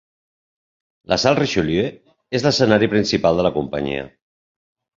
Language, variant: Catalan, Central